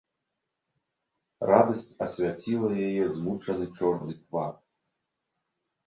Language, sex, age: Belarusian, male, 30-39